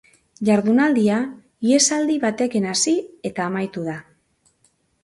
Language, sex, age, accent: Basque, female, 40-49, Mendebalekoa (Araba, Bizkaia, Gipuzkoako mendebaleko herri batzuk)